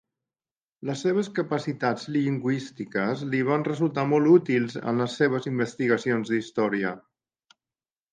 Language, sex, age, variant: Catalan, male, 50-59, Central